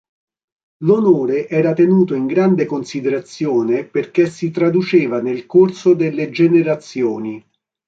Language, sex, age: Italian, male, 40-49